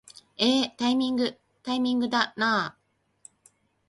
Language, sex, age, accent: Japanese, female, 40-49, 標準語